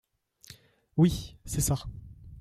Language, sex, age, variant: French, male, under 19, Français de métropole